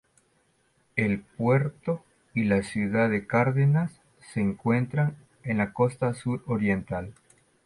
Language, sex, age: Spanish, male, 50-59